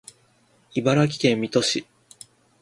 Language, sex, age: Japanese, male, 19-29